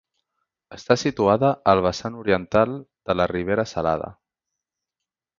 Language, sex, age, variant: Catalan, male, 19-29, Central